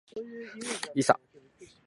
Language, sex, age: Japanese, male, under 19